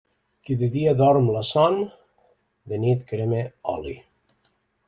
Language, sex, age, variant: Catalan, male, 19-29, Nord-Occidental